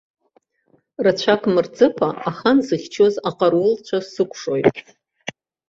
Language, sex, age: Abkhazian, female, 60-69